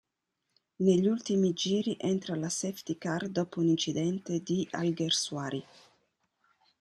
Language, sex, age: Italian, female, 30-39